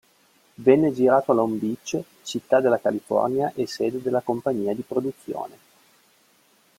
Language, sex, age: Italian, male, 50-59